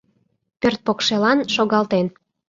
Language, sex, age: Mari, female, 19-29